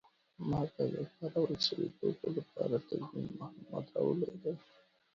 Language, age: Pashto, 19-29